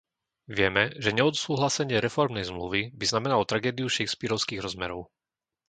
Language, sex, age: Slovak, male, 30-39